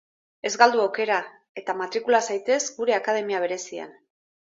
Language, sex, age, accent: Basque, female, 50-59, Erdialdekoa edo Nafarra (Gipuzkoa, Nafarroa)